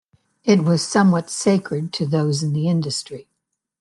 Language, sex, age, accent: English, female, 70-79, United States English